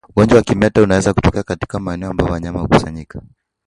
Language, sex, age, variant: Swahili, male, 19-29, Kiswahili cha Bara ya Kenya